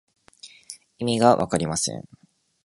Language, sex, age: Japanese, male, 19-29